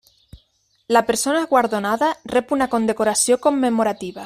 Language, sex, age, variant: Catalan, female, 19-29, Nord-Occidental